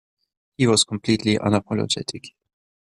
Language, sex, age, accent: English, male, 30-39, United States English